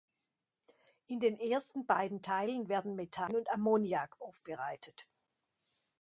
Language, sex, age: German, female, 60-69